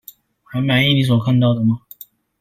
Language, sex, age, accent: Chinese, male, 19-29, 出生地：臺北市